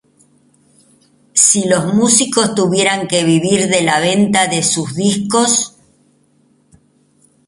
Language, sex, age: Spanish, male, 70-79